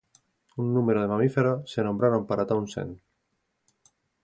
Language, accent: Spanish, España: Sur peninsular (Andalucia, Extremadura, Murcia)